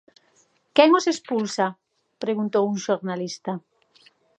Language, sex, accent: Galician, female, Normativo (estándar)